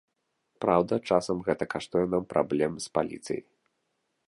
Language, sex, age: Belarusian, male, 30-39